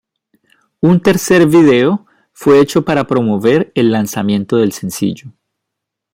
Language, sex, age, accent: Spanish, male, 19-29, Andino-Pacífico: Colombia, Perú, Ecuador, oeste de Bolivia y Venezuela andina